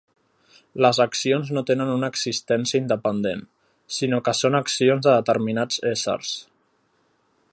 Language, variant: Catalan, Central